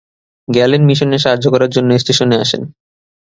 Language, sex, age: Bengali, male, 19-29